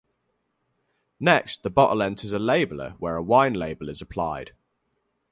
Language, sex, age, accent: English, male, 90+, England English